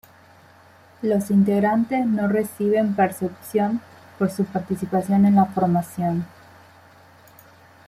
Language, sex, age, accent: Spanish, female, 30-39, Rioplatense: Argentina, Uruguay, este de Bolivia, Paraguay